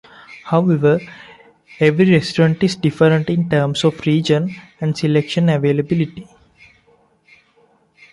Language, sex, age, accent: English, male, 19-29, India and South Asia (India, Pakistan, Sri Lanka)